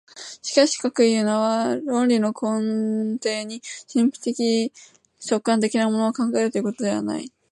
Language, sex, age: Japanese, female, 19-29